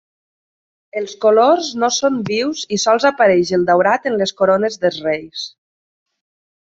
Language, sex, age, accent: Catalan, female, 30-39, valencià